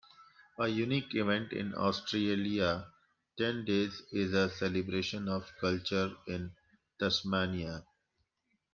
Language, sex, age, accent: English, male, 40-49, India and South Asia (India, Pakistan, Sri Lanka)